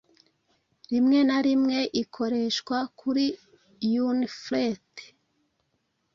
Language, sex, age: Kinyarwanda, female, 30-39